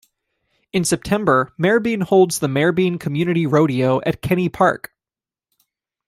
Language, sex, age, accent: English, male, 19-29, United States English